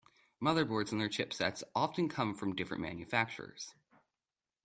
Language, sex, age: English, male, under 19